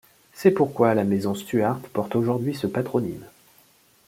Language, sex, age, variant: French, male, 30-39, Français de métropole